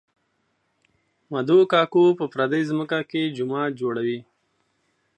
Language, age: Pashto, 19-29